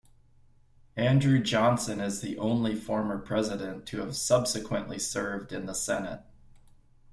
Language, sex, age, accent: English, male, 50-59, United States English